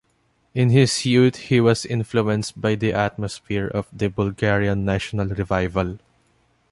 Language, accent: English, Filipino